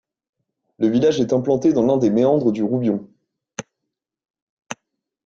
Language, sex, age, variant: French, male, 19-29, Français de métropole